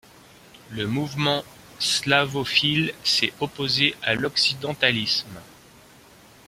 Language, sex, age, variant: French, male, 50-59, Français de métropole